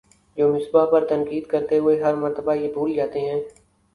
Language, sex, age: Urdu, male, 19-29